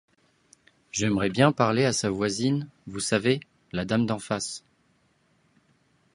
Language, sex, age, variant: French, male, 19-29, Français de métropole